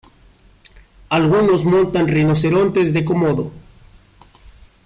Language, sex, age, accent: Spanish, male, 19-29, México